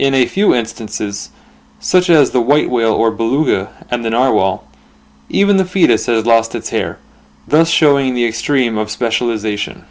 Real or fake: real